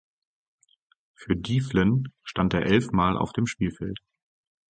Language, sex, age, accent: German, male, 30-39, Deutschland Deutsch